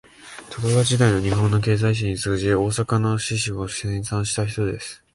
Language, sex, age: Japanese, male, 19-29